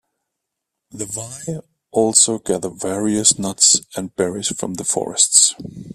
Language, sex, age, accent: English, male, 30-39, United States English